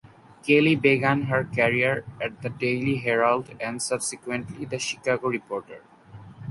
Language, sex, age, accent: English, male, under 19, India and South Asia (India, Pakistan, Sri Lanka)